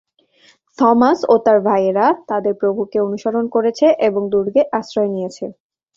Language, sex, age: Bengali, female, 19-29